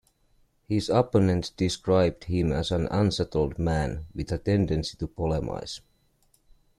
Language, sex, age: English, male, 30-39